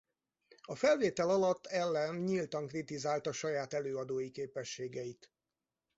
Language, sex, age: Hungarian, male, 60-69